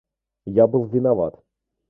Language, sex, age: Russian, male, 19-29